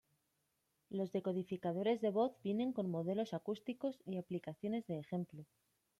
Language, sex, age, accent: Spanish, female, 30-39, España: Norte peninsular (Asturias, Castilla y León, Cantabria, País Vasco, Navarra, Aragón, La Rioja, Guadalajara, Cuenca)